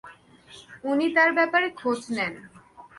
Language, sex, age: Bengali, female, 19-29